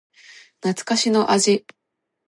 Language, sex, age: Japanese, female, 19-29